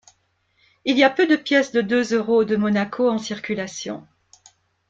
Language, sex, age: French, female, 50-59